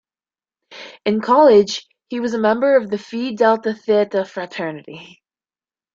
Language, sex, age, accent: English, female, under 19, United States English